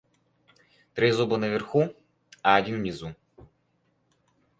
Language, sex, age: Russian, male, under 19